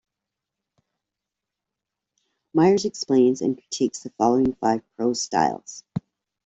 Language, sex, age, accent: English, female, 50-59, Canadian English